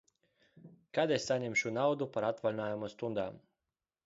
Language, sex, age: Latvian, male, 30-39